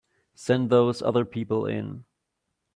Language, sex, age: English, male, 19-29